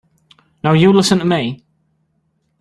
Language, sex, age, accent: English, male, 19-29, England English